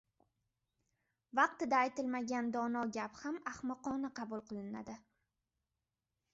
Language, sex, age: Uzbek, female, under 19